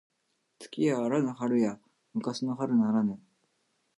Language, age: Japanese, 40-49